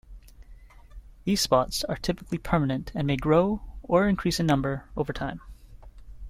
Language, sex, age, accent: English, male, 19-29, Canadian English